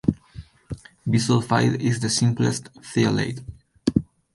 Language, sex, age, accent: English, male, 19-29, United States English